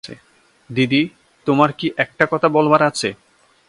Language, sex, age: Bengali, male, 19-29